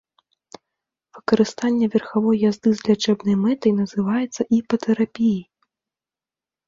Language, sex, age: Belarusian, female, 19-29